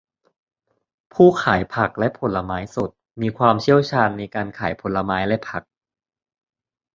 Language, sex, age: Thai, male, 19-29